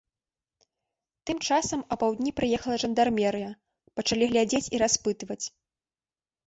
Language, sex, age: Belarusian, female, 19-29